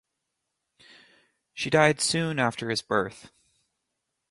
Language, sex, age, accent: English, male, 19-29, United States English